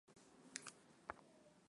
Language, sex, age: Swahili, female, 19-29